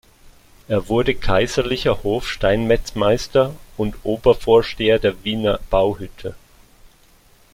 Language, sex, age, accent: German, male, 30-39, Schweizerdeutsch